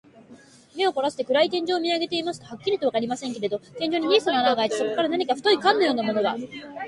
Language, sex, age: Japanese, female, 19-29